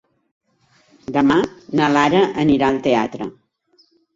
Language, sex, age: Catalan, female, 60-69